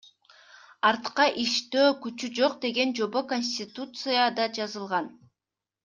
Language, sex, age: Kyrgyz, female, 19-29